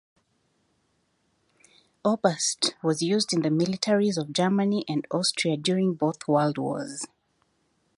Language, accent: English, Kenyan